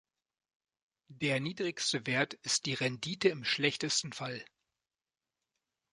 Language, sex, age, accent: German, male, 50-59, Deutschland Deutsch